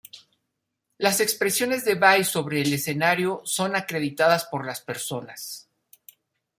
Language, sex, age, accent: Spanish, male, 50-59, México